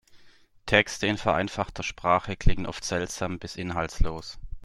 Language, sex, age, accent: German, male, 30-39, Deutschland Deutsch